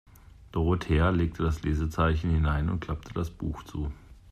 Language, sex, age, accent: German, male, 40-49, Deutschland Deutsch